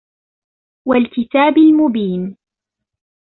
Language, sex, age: Arabic, female, 19-29